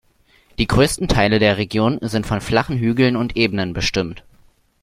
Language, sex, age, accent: German, male, under 19, Deutschland Deutsch